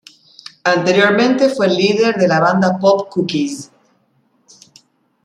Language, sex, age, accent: Spanish, female, 50-59, Rioplatense: Argentina, Uruguay, este de Bolivia, Paraguay